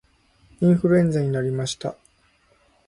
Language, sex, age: Japanese, male, 19-29